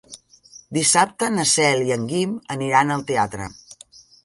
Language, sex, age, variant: Catalan, female, 50-59, Central